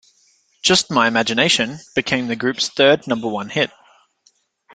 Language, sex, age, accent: English, male, 19-29, Australian English